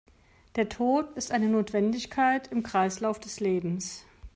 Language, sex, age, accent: German, male, 50-59, Deutschland Deutsch